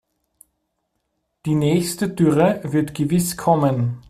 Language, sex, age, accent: German, male, 30-39, Österreichisches Deutsch